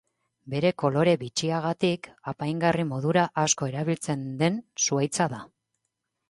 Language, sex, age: Basque, female, 40-49